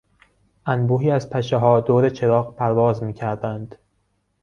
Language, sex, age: Persian, male, 19-29